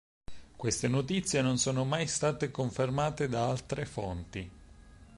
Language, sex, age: Italian, male, 19-29